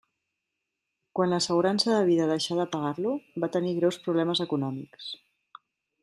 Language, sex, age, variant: Catalan, female, 50-59, Central